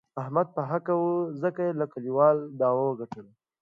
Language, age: Pashto, under 19